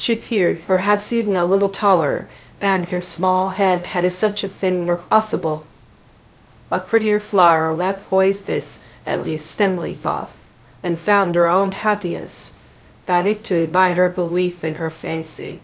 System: TTS, VITS